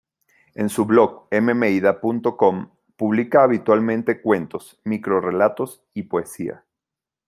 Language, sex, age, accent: Spanish, male, 40-49, Caribe: Cuba, Venezuela, Puerto Rico, República Dominicana, Panamá, Colombia caribeña, México caribeño, Costa del golfo de México